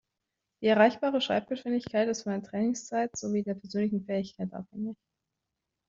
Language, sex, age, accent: German, female, 19-29, Deutschland Deutsch